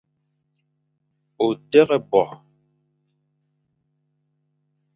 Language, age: Fang, 40-49